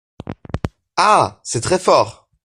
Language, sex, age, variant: French, male, 19-29, Français de métropole